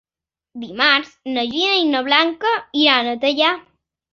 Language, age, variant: Catalan, under 19, Balear